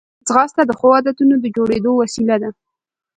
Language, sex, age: Pashto, female, 19-29